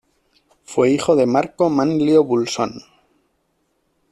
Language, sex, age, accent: Spanish, male, 40-49, España: Norte peninsular (Asturias, Castilla y León, Cantabria, País Vasco, Navarra, Aragón, La Rioja, Guadalajara, Cuenca)